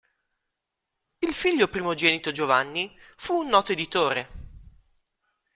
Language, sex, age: Italian, male, 30-39